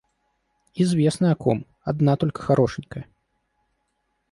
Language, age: Russian, 19-29